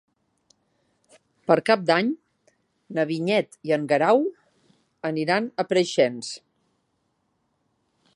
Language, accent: Catalan, tarragoní